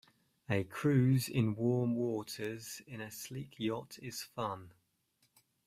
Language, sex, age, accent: English, male, 30-39, England English